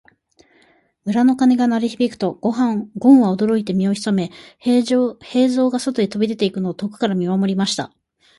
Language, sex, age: Japanese, female, 30-39